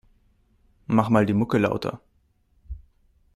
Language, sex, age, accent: German, male, 19-29, Österreichisches Deutsch